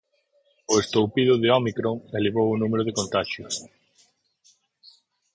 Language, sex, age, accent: Galician, male, 30-39, Central (gheada)